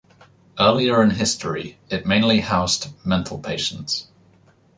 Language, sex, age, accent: English, male, 19-29, England English